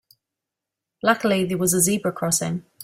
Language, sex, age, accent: English, female, 30-39, New Zealand English